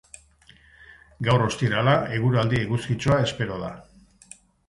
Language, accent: Basque, Erdialdekoa edo Nafarra (Gipuzkoa, Nafarroa)